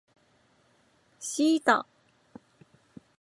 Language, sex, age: Japanese, female, 30-39